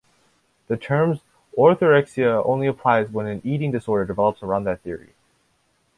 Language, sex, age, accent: English, male, under 19, United States English